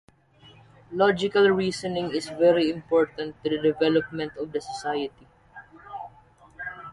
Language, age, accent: English, 19-29, Filipino